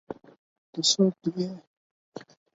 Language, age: Pashto, under 19